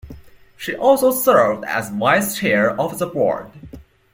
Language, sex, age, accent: English, male, under 19, Hong Kong English